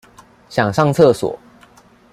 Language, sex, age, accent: Chinese, male, under 19, 出生地：臺中市